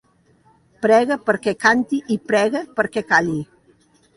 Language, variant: Catalan, Central